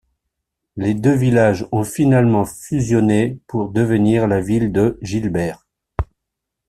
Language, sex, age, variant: French, male, 50-59, Français de métropole